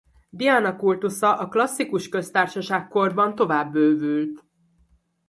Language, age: Hungarian, 30-39